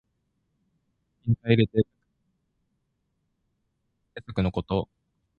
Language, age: Japanese, 19-29